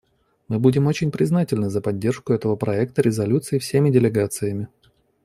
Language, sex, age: Russian, male, 30-39